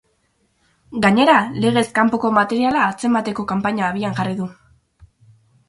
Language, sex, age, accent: Basque, female, under 19, Mendebalekoa (Araba, Bizkaia, Gipuzkoako mendebaleko herri batzuk)